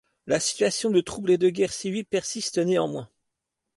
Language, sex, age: French, male, 40-49